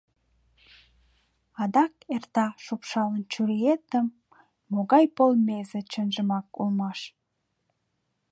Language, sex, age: Mari, female, 19-29